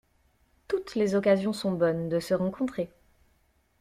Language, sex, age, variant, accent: French, female, 30-39, Français d'Amérique du Nord, Français du Canada